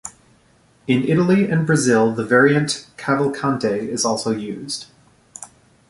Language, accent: English, United States English